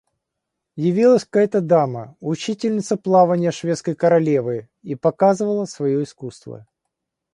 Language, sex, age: Russian, male, 50-59